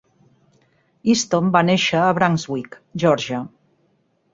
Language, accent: Catalan, Garrotxi